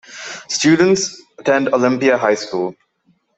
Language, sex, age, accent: English, male, 19-29, England English